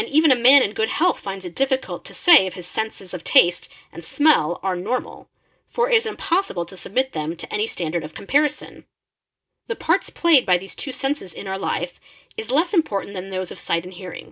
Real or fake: real